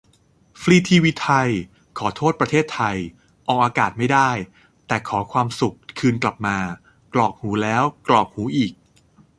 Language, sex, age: Thai, male, 40-49